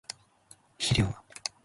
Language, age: Japanese, 19-29